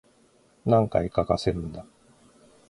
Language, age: Japanese, 50-59